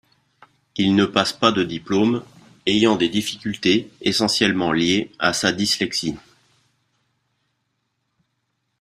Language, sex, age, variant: French, male, 40-49, Français de métropole